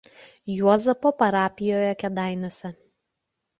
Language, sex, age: Lithuanian, female, 30-39